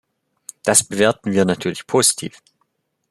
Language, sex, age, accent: German, male, under 19, Deutschland Deutsch